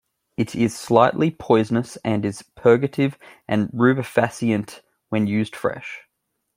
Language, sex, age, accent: English, male, 30-39, Australian English